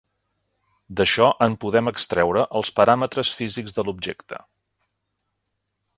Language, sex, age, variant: Catalan, male, 50-59, Central